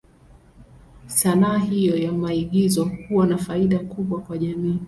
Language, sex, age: Swahili, female, 30-39